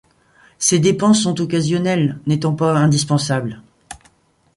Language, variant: French, Français de métropole